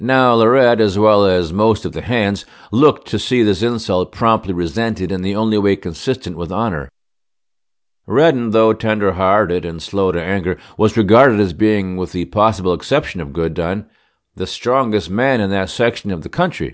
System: none